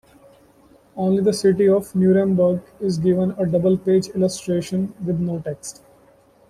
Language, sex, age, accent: English, male, 19-29, India and South Asia (India, Pakistan, Sri Lanka)